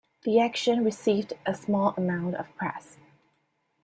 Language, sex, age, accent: English, female, 19-29, Singaporean English